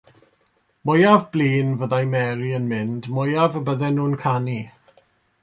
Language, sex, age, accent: Welsh, male, 30-39, Y Deyrnas Unedig Cymraeg